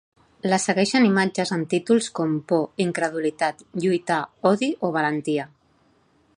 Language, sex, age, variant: Catalan, female, 40-49, Central